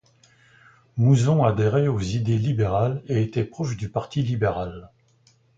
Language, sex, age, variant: French, male, 70-79, Français de métropole